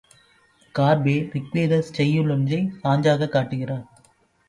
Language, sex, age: Tamil, male, 19-29